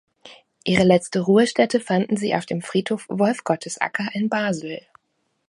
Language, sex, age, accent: German, female, 30-39, Deutschland Deutsch